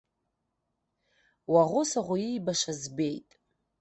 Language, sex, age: Abkhazian, female, 30-39